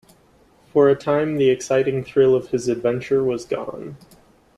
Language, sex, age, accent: English, male, 19-29, United States English